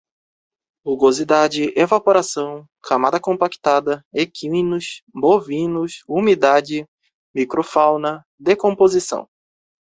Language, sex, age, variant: Portuguese, male, 19-29, Portuguese (Brasil)